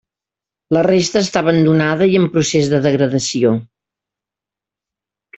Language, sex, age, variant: Catalan, female, 60-69, Central